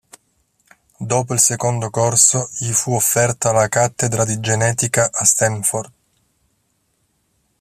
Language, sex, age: Italian, male, 19-29